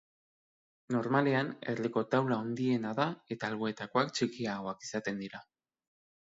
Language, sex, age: Basque, male, 30-39